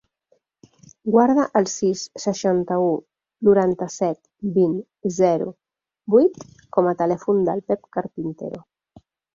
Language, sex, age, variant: Catalan, female, 50-59, Central